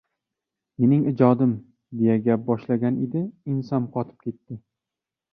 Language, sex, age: Uzbek, male, 19-29